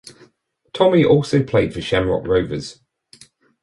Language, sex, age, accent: English, male, 40-49, England English